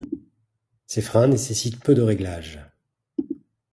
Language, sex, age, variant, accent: French, male, 40-49, Français d'Europe, Français de Belgique